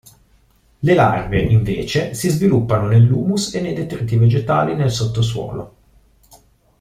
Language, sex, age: Italian, male, 19-29